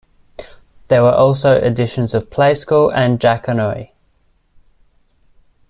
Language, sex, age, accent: English, male, 30-39, Australian English